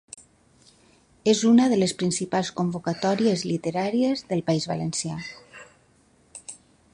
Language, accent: Catalan, valencià; valencià meridional